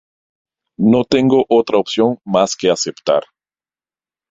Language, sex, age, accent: Spanish, male, 40-49, América central